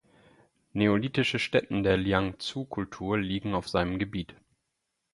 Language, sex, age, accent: German, male, 30-39, Deutschland Deutsch